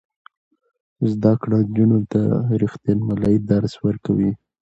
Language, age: Pashto, 19-29